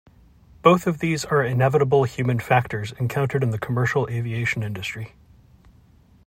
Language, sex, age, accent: English, male, 30-39, United States English